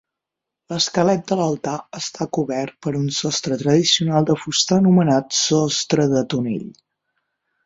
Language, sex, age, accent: Catalan, female, 19-29, central; septentrional